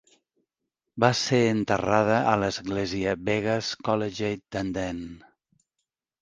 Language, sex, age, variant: Catalan, male, 50-59, Central